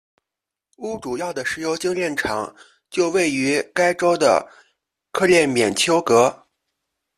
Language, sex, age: Chinese, male, 30-39